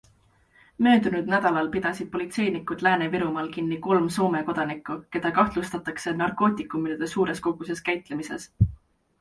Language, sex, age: Estonian, female, 19-29